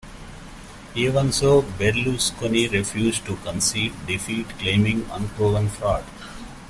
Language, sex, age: English, male, 40-49